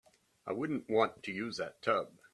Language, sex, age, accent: English, male, 70-79, United States English